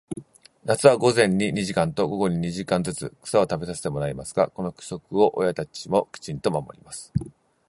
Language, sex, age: Japanese, male, 40-49